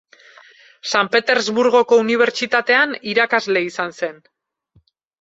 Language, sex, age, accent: Basque, female, 40-49, Mendebalekoa (Araba, Bizkaia, Gipuzkoako mendebaleko herri batzuk)